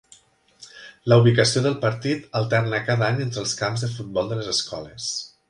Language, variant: Catalan, Nord-Occidental